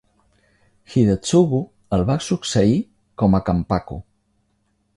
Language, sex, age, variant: Catalan, male, 50-59, Central